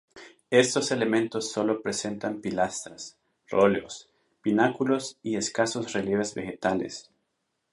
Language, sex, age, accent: Spanish, male, 40-49, América central